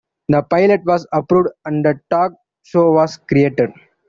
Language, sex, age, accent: English, male, 19-29, India and South Asia (India, Pakistan, Sri Lanka)